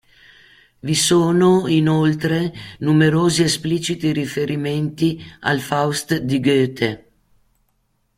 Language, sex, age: Italian, female, 60-69